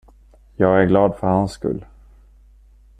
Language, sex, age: Swedish, male, 30-39